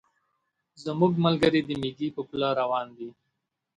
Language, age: Pashto, 19-29